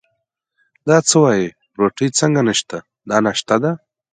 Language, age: Pashto, 19-29